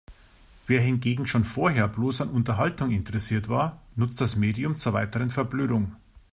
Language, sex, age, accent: German, male, 50-59, Deutschland Deutsch